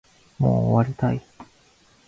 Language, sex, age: Japanese, male, 19-29